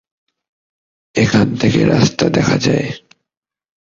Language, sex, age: Bengali, male, under 19